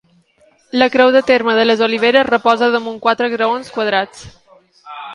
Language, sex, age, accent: Catalan, female, 19-29, mallorquí